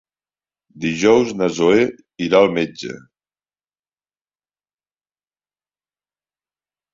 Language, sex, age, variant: Catalan, male, 60-69, Central